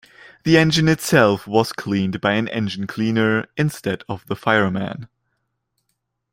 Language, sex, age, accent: English, male, 19-29, United States English